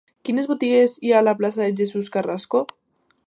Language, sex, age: Catalan, female, under 19